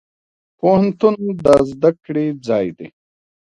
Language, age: Pashto, 30-39